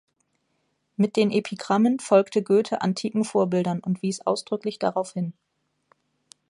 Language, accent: German, Deutschland Deutsch